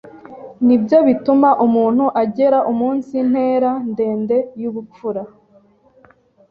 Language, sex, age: Kinyarwanda, female, 19-29